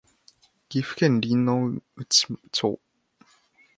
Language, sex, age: Japanese, male, 19-29